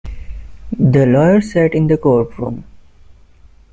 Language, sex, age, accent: English, male, 19-29, India and South Asia (India, Pakistan, Sri Lanka)